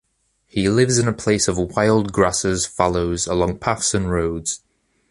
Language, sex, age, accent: English, male, under 19, England English